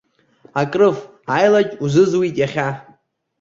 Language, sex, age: Abkhazian, male, under 19